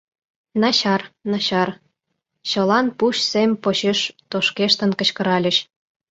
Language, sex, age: Mari, female, 19-29